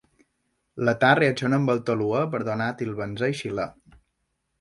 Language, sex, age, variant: Catalan, male, 19-29, Balear